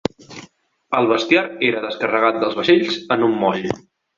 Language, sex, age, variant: Catalan, male, 19-29, Nord-Occidental